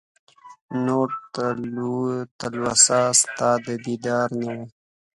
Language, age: Pashto, 19-29